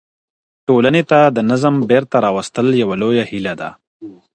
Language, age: Pashto, 30-39